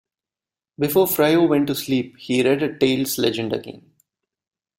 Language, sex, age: English, male, 19-29